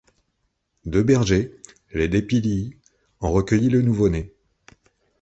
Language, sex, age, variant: French, male, 50-59, Français de métropole